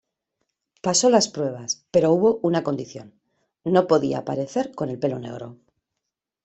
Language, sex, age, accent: Spanish, female, 50-59, España: Norte peninsular (Asturias, Castilla y León, Cantabria, País Vasco, Navarra, Aragón, La Rioja, Guadalajara, Cuenca)